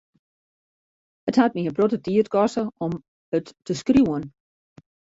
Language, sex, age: Western Frisian, female, 50-59